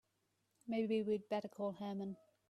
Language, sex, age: English, female, 30-39